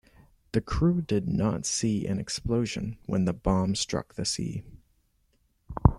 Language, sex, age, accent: English, male, under 19, Canadian English